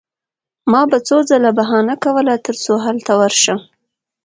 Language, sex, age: Pashto, female, 19-29